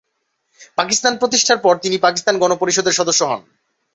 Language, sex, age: Bengali, male, 19-29